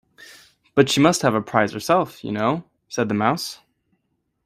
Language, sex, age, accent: English, male, 19-29, United States English